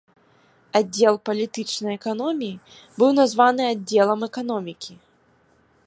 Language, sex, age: Belarusian, female, 30-39